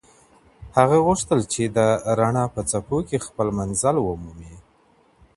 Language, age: Pashto, 30-39